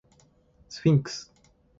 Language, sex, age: Japanese, male, 19-29